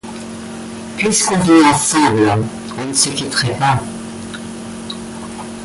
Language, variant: French, Français de métropole